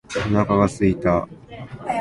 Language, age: Japanese, under 19